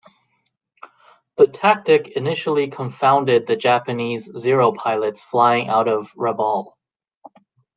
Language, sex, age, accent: English, male, 30-39, United States English